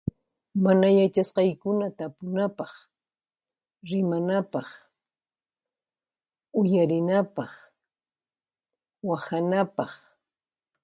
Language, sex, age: Puno Quechua, female, 19-29